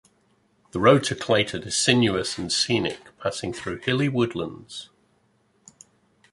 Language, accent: English, England English